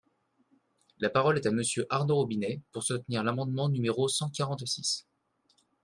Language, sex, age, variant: French, male, 19-29, Français de métropole